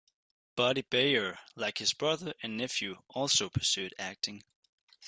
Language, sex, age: English, male, under 19